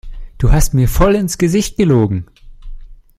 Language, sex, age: German, male, 19-29